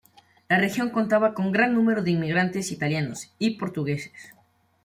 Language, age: Spanish, under 19